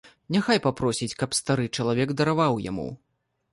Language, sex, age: Belarusian, male, 30-39